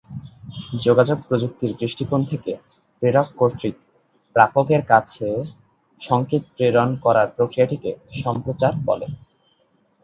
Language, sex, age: Bengali, male, 19-29